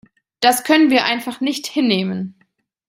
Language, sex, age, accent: German, female, 30-39, Deutschland Deutsch